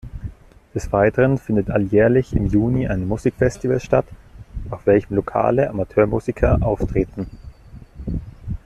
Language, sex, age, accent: German, male, 19-29, Deutschland Deutsch